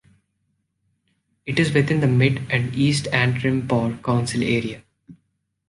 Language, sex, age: English, male, 19-29